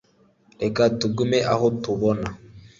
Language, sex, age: Kinyarwanda, male, 19-29